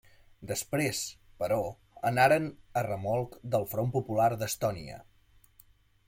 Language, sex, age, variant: Catalan, male, 40-49, Central